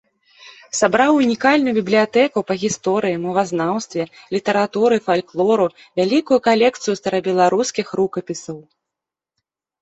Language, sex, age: Belarusian, female, 30-39